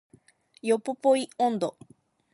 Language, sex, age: Japanese, female, under 19